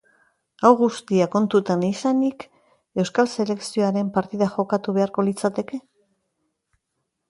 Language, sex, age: Basque, female, 60-69